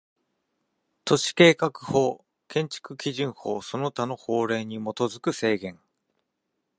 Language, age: Japanese, 40-49